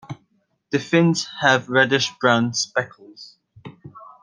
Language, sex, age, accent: English, male, under 19, Hong Kong English